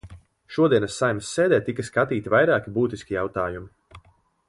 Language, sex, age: Latvian, male, 19-29